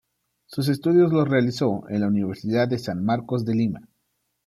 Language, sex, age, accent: Spanish, male, 30-39, México